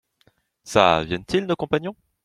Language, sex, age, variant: French, male, under 19, Français de métropole